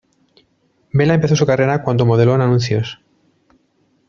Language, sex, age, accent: Spanish, male, 40-49, España: Centro-Sur peninsular (Madrid, Toledo, Castilla-La Mancha)